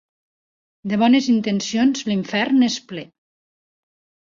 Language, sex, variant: Catalan, female, Nord-Occidental